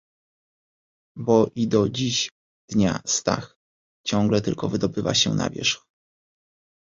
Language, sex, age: Polish, male, 30-39